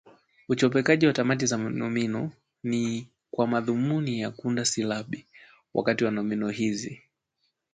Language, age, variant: Swahili, 19-29, Kiswahili cha Bara ya Tanzania